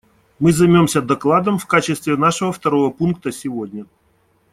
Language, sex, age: Russian, male, 40-49